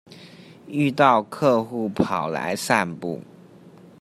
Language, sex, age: Chinese, male, 19-29